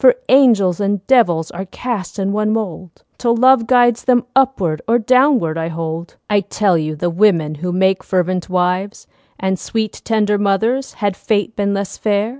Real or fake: real